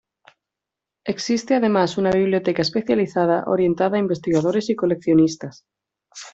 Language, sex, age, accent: Spanish, female, 30-39, España: Sur peninsular (Andalucia, Extremadura, Murcia)